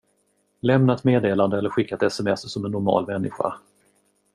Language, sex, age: Swedish, male, 30-39